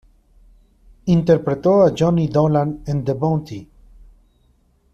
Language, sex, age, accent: Spanish, male, 30-39, México